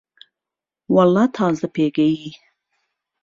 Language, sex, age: Central Kurdish, female, 30-39